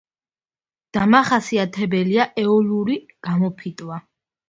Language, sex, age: Georgian, female, under 19